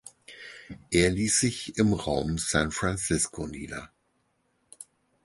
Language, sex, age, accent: German, male, 50-59, Deutschland Deutsch